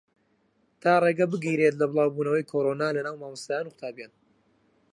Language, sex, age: Central Kurdish, male, 19-29